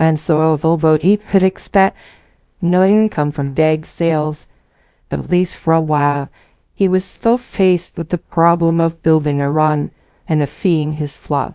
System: TTS, VITS